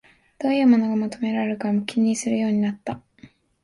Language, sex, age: Japanese, female, 19-29